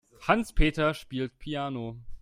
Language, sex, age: German, male, 19-29